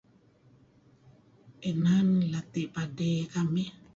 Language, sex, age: Kelabit, female, 50-59